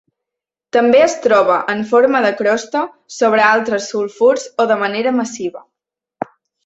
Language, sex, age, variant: Catalan, male, 19-29, Central